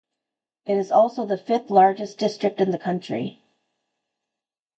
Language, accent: English, United States English